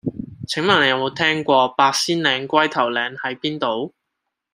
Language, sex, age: Cantonese, male, 19-29